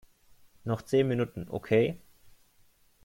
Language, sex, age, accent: German, male, 19-29, Deutschland Deutsch